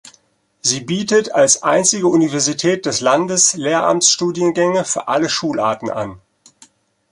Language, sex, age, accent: German, male, 40-49, Deutschland Deutsch